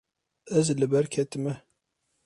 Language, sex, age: Kurdish, male, 30-39